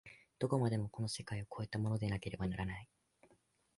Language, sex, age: Japanese, male, 19-29